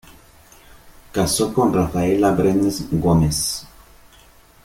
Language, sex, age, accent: Spanish, male, 30-39, México